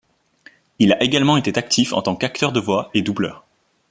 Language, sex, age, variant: French, male, 19-29, Français de métropole